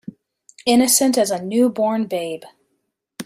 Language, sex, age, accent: English, female, 30-39, United States English